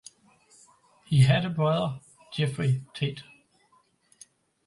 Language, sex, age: English, male, 40-49